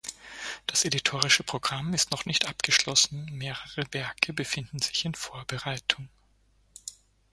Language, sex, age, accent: German, male, 30-39, Österreichisches Deutsch